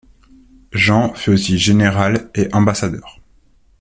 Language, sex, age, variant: French, male, 19-29, Français de métropole